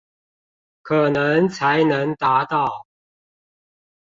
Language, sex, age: Chinese, male, 50-59